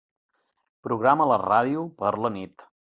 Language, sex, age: Catalan, male, 40-49